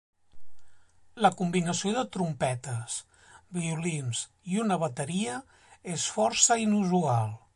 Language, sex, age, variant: Catalan, male, 40-49, Central